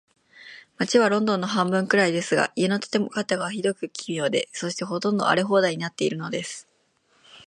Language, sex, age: Japanese, female, 19-29